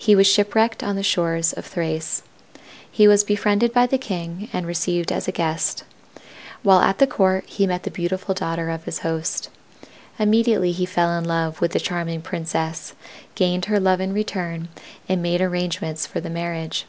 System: none